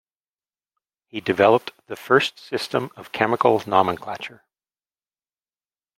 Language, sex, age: English, male, 40-49